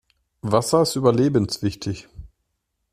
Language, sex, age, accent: German, male, 30-39, Deutschland Deutsch